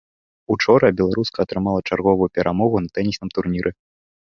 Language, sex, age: Belarusian, male, 19-29